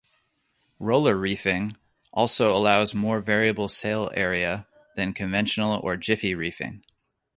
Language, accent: English, United States English